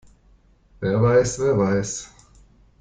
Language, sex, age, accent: German, male, 30-39, Deutschland Deutsch